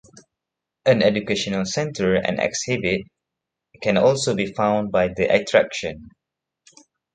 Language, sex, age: English, male, 19-29